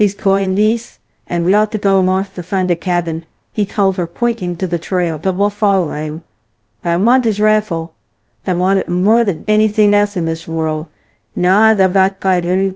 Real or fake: fake